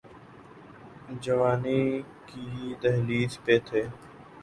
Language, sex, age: Urdu, male, 19-29